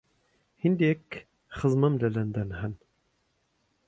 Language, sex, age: Central Kurdish, male, 30-39